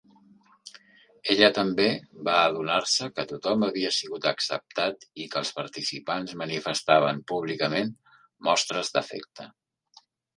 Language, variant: Catalan, Central